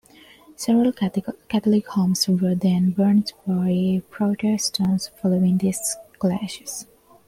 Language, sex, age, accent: English, female, 19-29, India and South Asia (India, Pakistan, Sri Lanka)